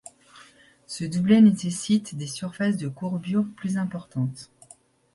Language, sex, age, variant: French, female, 40-49, Français de métropole